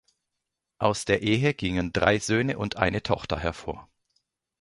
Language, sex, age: German, male, 40-49